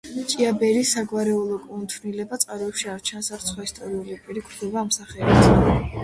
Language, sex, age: Georgian, female, under 19